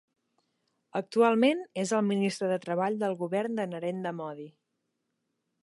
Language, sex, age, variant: Catalan, female, 30-39, Central